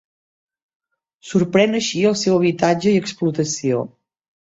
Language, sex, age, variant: Catalan, female, 50-59, Central